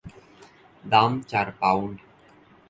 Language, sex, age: Bengali, male, 19-29